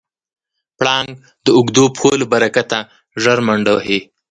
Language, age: Pashto, 19-29